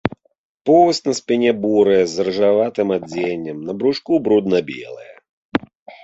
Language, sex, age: Belarusian, male, 30-39